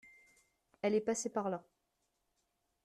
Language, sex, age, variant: French, female, 19-29, Français de métropole